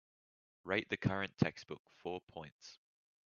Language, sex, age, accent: English, male, under 19, Australian English